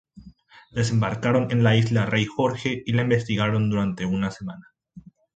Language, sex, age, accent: Spanish, male, under 19, Rioplatense: Argentina, Uruguay, este de Bolivia, Paraguay